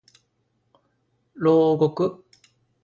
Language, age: Japanese, 40-49